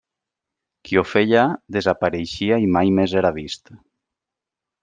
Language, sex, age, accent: Catalan, male, 30-39, valencià